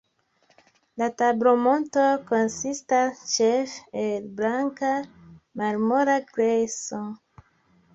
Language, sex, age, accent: Esperanto, female, 30-39, Internacia